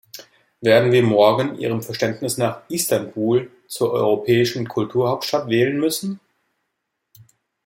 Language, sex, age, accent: German, male, 19-29, Deutschland Deutsch